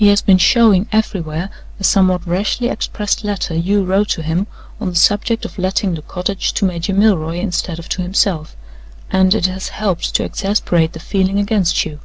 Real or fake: real